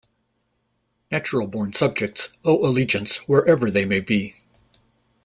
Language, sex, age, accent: English, male, 60-69, United States English